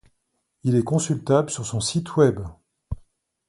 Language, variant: French, Français de métropole